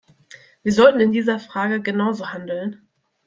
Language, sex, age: German, female, 19-29